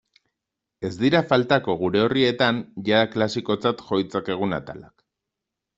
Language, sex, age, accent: Basque, male, 30-39, Erdialdekoa edo Nafarra (Gipuzkoa, Nafarroa)